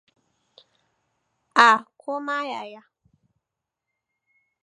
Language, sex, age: Hausa, female, 19-29